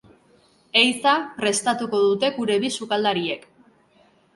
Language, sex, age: Basque, female, 30-39